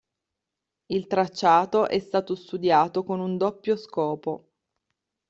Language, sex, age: Italian, female, 30-39